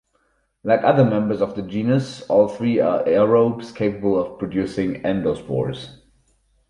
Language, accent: English, German